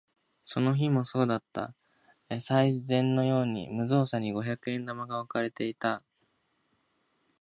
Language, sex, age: Japanese, male, under 19